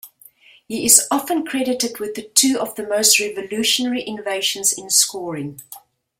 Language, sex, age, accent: English, female, 60-69, Southern African (South Africa, Zimbabwe, Namibia)